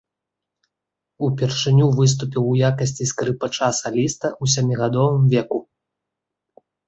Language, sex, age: Belarusian, male, 30-39